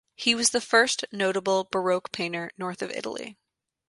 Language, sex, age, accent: English, female, 19-29, United States English